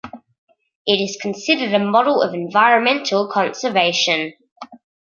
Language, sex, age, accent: English, male, under 19, Australian English